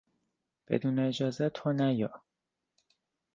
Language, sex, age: Persian, male, 30-39